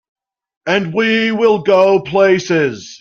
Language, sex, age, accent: English, male, 40-49, Canadian English